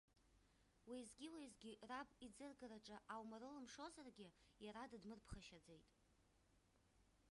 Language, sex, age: Abkhazian, female, under 19